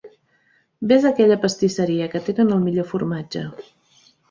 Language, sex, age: Catalan, female, 30-39